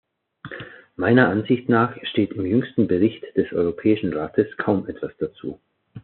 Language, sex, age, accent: German, male, 40-49, Österreichisches Deutsch